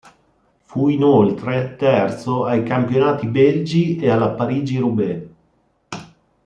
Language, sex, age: Italian, male, 40-49